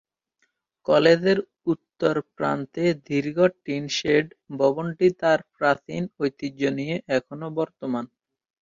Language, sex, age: Bengali, male, 19-29